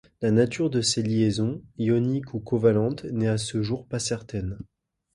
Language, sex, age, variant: French, male, 19-29, Français de métropole